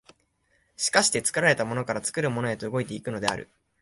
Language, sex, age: Japanese, male, 19-29